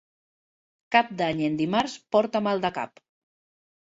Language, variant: Catalan, Central